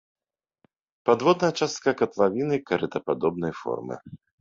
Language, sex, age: Belarusian, male, 30-39